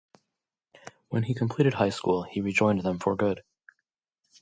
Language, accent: English, United States English